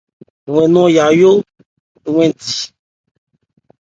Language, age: Ebrié, 19-29